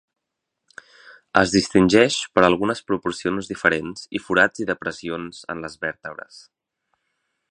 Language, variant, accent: Catalan, Central, Empordanès; Oriental